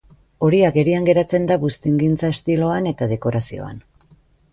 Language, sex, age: Basque, female, 40-49